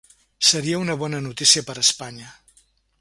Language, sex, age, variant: Catalan, male, 60-69, Central